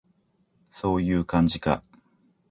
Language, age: Japanese, 40-49